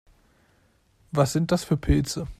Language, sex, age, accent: German, male, 19-29, Deutschland Deutsch